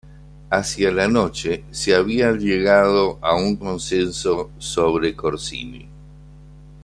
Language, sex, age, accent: Spanish, male, 60-69, Rioplatense: Argentina, Uruguay, este de Bolivia, Paraguay